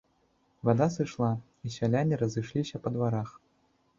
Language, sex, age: Belarusian, male, 19-29